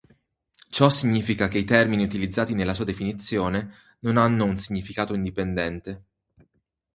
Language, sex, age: Italian, male, 30-39